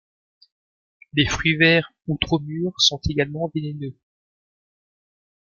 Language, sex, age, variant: French, male, 30-39, Français de métropole